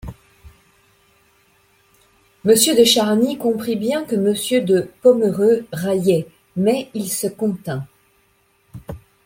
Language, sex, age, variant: French, male, 30-39, Français de métropole